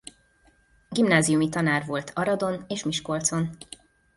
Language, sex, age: Hungarian, female, 40-49